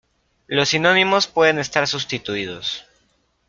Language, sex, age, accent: Spanish, male, 30-39, México